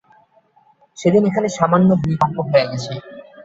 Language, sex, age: Bengali, male, 19-29